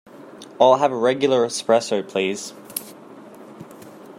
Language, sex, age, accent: English, male, 19-29, Australian English